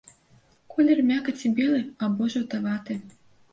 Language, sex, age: Belarusian, female, 19-29